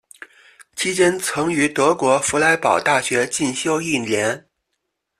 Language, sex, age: Chinese, male, 30-39